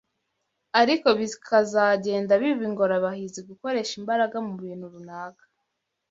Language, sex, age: Kinyarwanda, female, 19-29